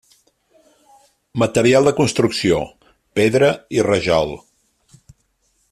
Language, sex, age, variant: Catalan, male, 50-59, Central